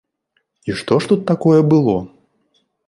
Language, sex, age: Belarusian, male, 30-39